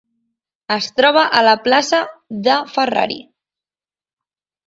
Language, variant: Catalan, Central